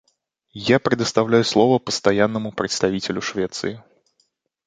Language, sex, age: Russian, male, 19-29